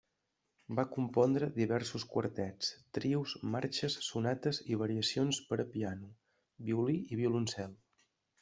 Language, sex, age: Catalan, male, 30-39